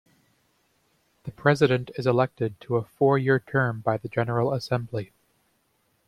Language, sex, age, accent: English, male, 19-29, Canadian English